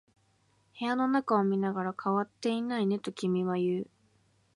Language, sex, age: Japanese, female, 19-29